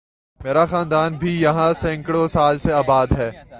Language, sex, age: Urdu, male, 19-29